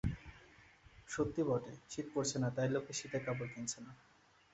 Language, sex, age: Bengali, male, 19-29